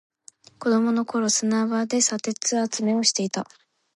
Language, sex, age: Japanese, female, under 19